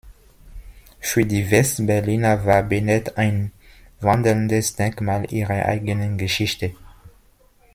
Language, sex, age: German, male, 19-29